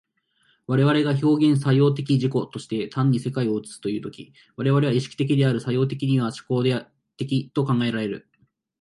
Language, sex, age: Japanese, male, 19-29